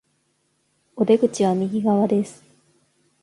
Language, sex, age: Japanese, female, 30-39